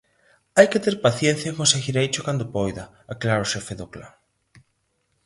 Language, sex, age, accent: Galician, female, 19-29, Atlántico (seseo e gheada)